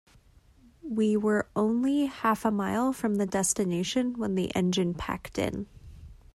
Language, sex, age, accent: English, female, 19-29, United States English